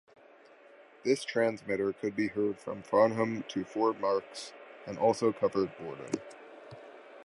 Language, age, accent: English, 19-29, United States English